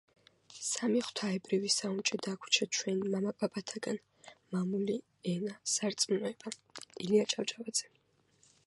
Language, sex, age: Georgian, female, 19-29